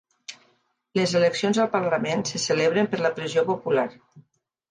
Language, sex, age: Catalan, female, 50-59